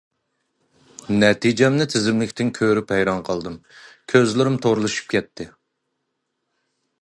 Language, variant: Uyghur, ئۇيغۇر تىلى